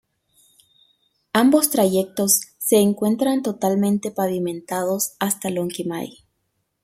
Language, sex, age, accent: Spanish, female, 19-29, América central